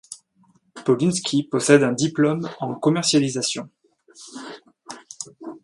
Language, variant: French, Français de métropole